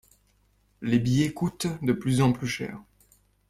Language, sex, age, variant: French, male, 19-29, Français de métropole